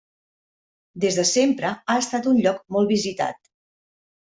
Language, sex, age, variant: Catalan, female, 50-59, Central